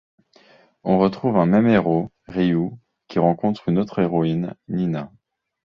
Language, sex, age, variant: French, male, 30-39, Français de métropole